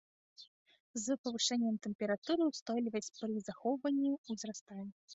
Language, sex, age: Belarusian, female, under 19